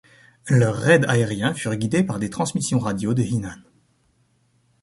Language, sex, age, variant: French, male, 30-39, Français de métropole